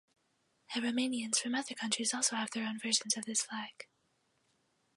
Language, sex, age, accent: English, female, under 19, United States English